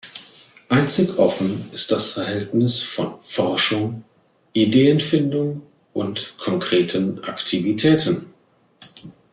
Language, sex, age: German, male, 40-49